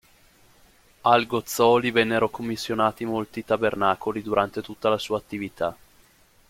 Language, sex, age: Italian, male, 19-29